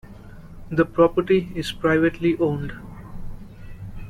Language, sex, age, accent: English, male, 19-29, India and South Asia (India, Pakistan, Sri Lanka)